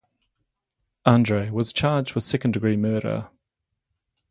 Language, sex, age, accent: English, male, 40-49, New Zealand English